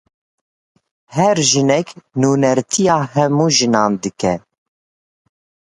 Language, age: Kurdish, 19-29